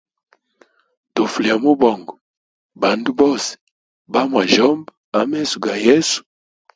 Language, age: Hemba, 19-29